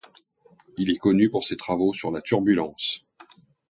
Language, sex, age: French, male, 50-59